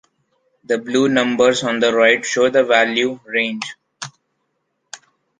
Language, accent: English, India and South Asia (India, Pakistan, Sri Lanka)